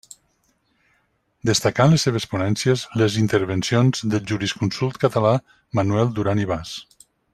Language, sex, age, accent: Catalan, male, 50-59, valencià